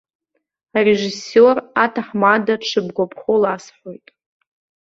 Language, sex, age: Abkhazian, female, 40-49